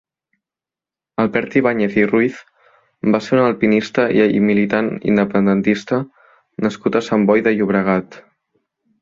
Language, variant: Catalan, Central